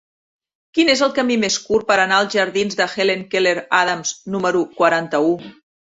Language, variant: Catalan, Central